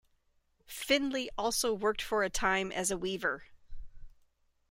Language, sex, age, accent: English, female, 50-59, United States English